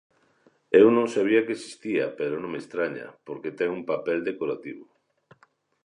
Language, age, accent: Galician, 60-69, Normativo (estándar)